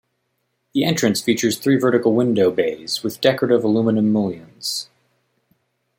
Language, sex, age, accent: English, male, 19-29, United States English